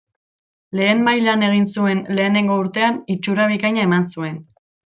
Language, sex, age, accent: Basque, female, 19-29, Mendebalekoa (Araba, Bizkaia, Gipuzkoako mendebaleko herri batzuk)